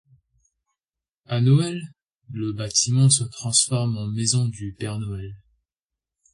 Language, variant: French, Français de métropole